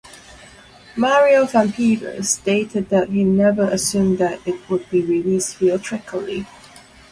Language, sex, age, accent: English, female, 19-29, Hong Kong English